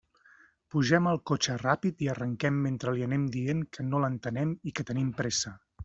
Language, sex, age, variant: Catalan, male, 40-49, Central